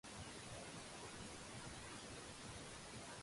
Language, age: Cantonese, 19-29